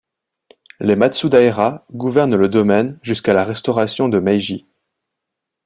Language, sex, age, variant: French, male, 19-29, Français de métropole